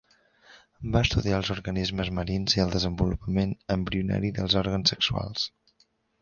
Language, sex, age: Catalan, male, under 19